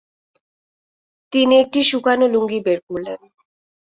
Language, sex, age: Bengali, female, 19-29